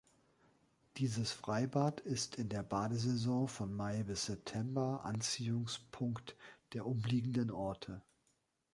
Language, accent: German, Deutschland Deutsch